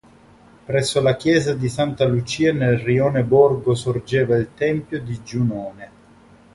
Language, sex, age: Italian, male, 30-39